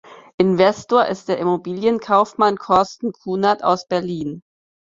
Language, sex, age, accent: German, female, 19-29, Deutschland Deutsch